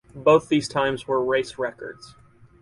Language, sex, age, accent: English, male, 30-39, United States English